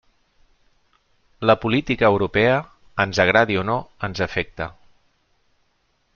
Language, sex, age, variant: Catalan, male, 40-49, Central